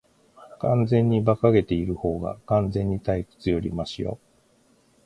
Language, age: Japanese, 50-59